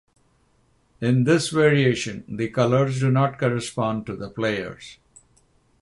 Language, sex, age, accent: English, male, 50-59, United States English; England English